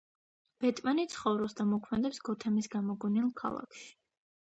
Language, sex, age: Georgian, female, under 19